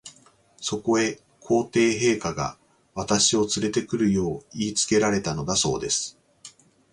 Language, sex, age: Japanese, male, 40-49